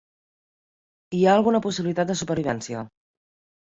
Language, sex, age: Catalan, female, 30-39